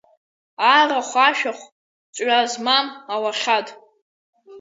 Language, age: Abkhazian, under 19